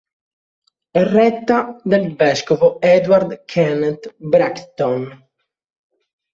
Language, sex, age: Italian, male, 19-29